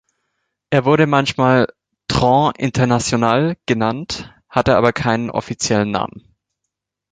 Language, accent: German, Deutschland Deutsch